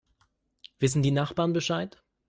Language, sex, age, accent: German, male, 19-29, Deutschland Deutsch